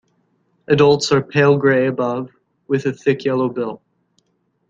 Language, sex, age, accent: English, male, 19-29, United States English